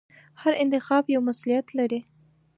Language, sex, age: Pashto, female, 19-29